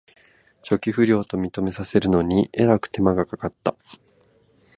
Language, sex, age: Japanese, male, 19-29